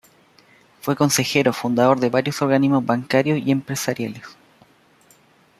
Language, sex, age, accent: Spanish, male, 19-29, Chileno: Chile, Cuyo